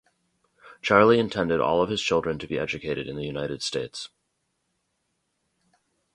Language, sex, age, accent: English, male, 30-39, United States English